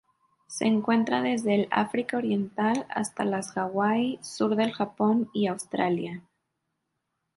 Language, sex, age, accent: Spanish, female, 19-29, México